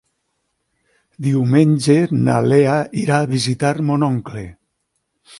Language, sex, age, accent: Catalan, male, 60-69, valencià